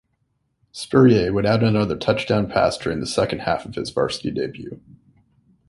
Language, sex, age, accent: English, male, 30-39, Canadian English